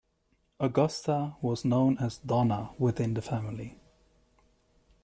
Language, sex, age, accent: English, male, 30-39, United States English